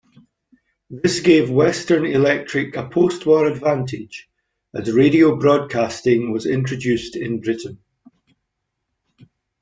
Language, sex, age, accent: English, male, 40-49, Scottish English